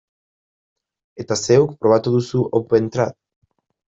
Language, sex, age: Basque, male, 19-29